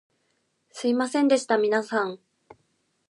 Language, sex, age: Japanese, female, 19-29